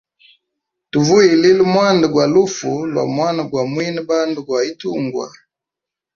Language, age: Hemba, 19-29